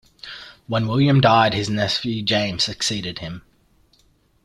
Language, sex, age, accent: English, male, 19-29, Australian English